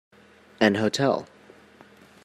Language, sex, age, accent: English, male, 19-29, United States English